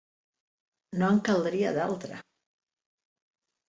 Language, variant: Catalan, Nord-Occidental